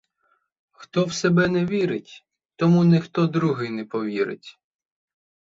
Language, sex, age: Ukrainian, male, 19-29